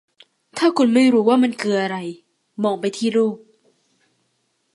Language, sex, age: Thai, female, 19-29